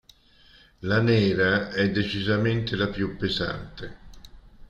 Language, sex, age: Italian, male, 60-69